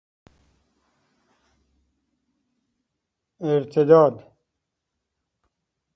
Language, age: Persian, 70-79